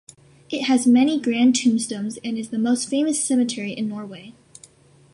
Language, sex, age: English, female, under 19